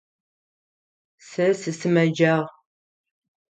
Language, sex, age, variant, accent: Adyghe, female, 50-59, Адыгабзэ (Кирил, пстэумэ зэдыряе), Кıэмгуй (Çemguy)